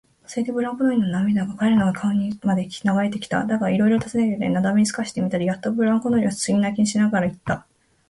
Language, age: Japanese, 19-29